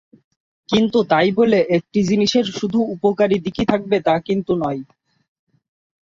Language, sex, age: Bengali, male, 19-29